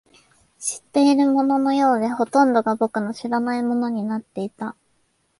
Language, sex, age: Japanese, female, 19-29